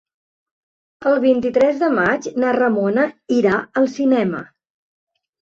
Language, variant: Catalan, Balear